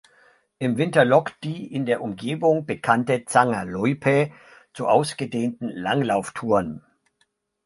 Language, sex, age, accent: German, male, 40-49, Deutschland Deutsch